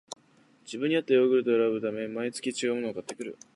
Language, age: Japanese, under 19